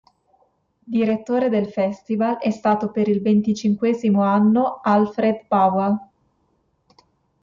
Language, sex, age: Italian, female, 19-29